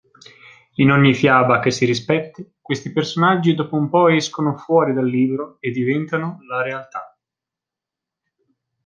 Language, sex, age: Italian, male, 19-29